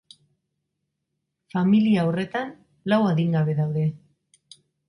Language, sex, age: Basque, female, 40-49